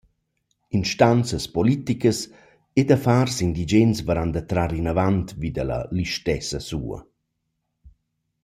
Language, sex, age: Romansh, male, 40-49